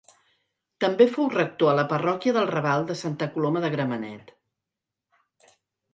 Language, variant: Catalan, Central